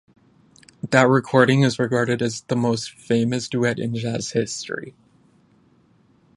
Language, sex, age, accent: English, male, 19-29, United States English